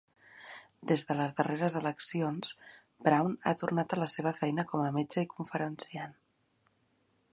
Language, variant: Catalan, Central